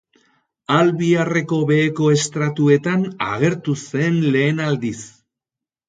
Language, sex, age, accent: Basque, male, 60-69, Erdialdekoa edo Nafarra (Gipuzkoa, Nafarroa)